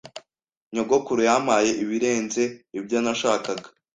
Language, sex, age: Kinyarwanda, male, 19-29